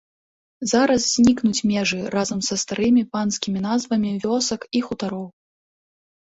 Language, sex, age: Belarusian, female, 19-29